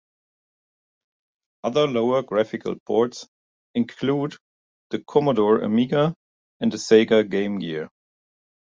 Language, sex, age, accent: English, male, 40-49, United States English